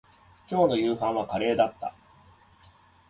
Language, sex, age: Japanese, male, 30-39